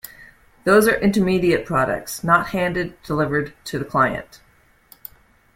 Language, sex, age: English, female, 40-49